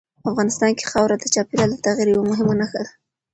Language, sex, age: Pashto, female, 19-29